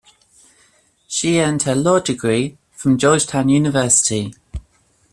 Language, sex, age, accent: English, female, 19-29, England English